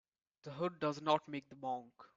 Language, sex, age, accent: English, male, under 19, India and South Asia (India, Pakistan, Sri Lanka)